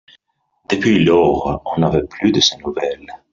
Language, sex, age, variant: French, male, 30-39, Français de métropole